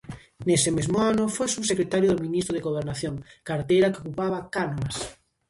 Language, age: Galician, under 19